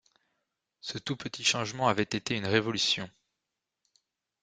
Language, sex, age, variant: French, male, 19-29, Français de métropole